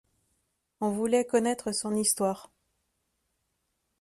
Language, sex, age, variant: French, female, 30-39, Français de métropole